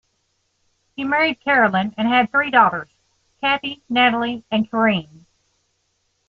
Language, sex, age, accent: English, female, 40-49, United States English